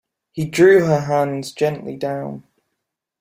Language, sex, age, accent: English, male, 19-29, England English